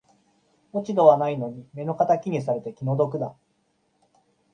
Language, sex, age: Japanese, male, 30-39